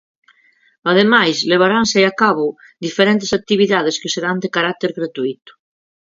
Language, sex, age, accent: Galician, female, 40-49, Oriental (común en zona oriental)